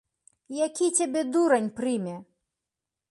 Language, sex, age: Belarusian, female, 40-49